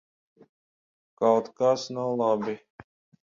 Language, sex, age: Latvian, male, 30-39